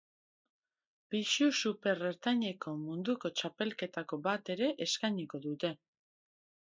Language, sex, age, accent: Basque, female, 30-39, Erdialdekoa edo Nafarra (Gipuzkoa, Nafarroa)